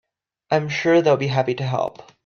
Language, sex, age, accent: English, male, under 19, United States English